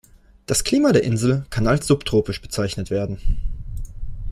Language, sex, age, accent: German, male, 19-29, Deutschland Deutsch